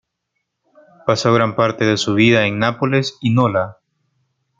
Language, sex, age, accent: Spanish, male, 19-29, América central